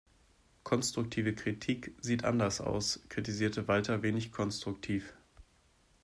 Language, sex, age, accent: German, male, 19-29, Deutschland Deutsch